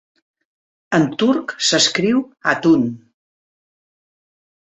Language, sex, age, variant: Catalan, female, 50-59, Central